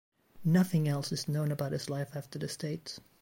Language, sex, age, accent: English, female, 30-39, United States English